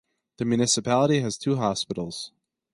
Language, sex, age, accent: English, male, 30-39, United States English